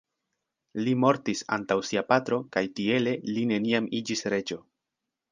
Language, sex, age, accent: Esperanto, male, under 19, Internacia